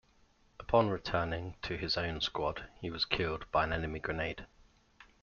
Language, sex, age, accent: English, male, 30-39, England English